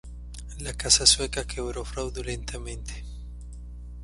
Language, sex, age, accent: Spanish, male, 30-39, Andino-Pacífico: Colombia, Perú, Ecuador, oeste de Bolivia y Venezuela andina